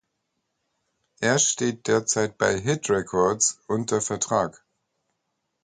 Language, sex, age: German, male, 40-49